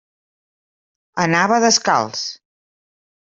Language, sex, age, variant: Catalan, female, 50-59, Central